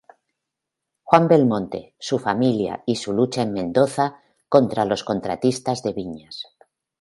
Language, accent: Spanish, España: Centro-Sur peninsular (Madrid, Toledo, Castilla-La Mancha)